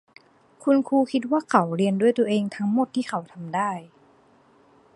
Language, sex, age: Thai, female, 30-39